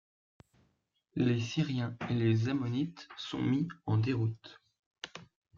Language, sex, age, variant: French, male, under 19, Français de métropole